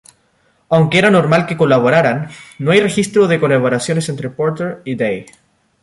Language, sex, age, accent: Spanish, male, 19-29, Chileno: Chile, Cuyo